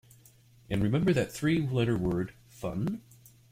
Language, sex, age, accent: English, male, 19-29, United States English